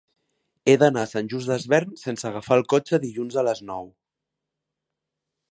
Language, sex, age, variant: Catalan, male, 30-39, Central